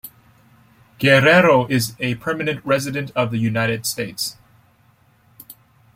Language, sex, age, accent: English, male, 19-29, United States English